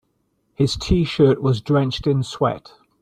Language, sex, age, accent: English, male, 60-69, Welsh English